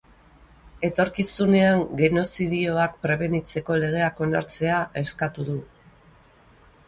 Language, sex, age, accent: Basque, female, 50-59, Mendebalekoa (Araba, Bizkaia, Gipuzkoako mendebaleko herri batzuk)